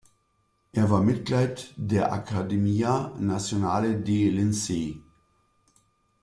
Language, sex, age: German, male, 50-59